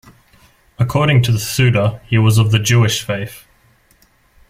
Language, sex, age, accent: English, male, under 19, Australian English